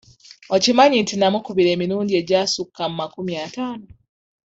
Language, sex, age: Ganda, female, 19-29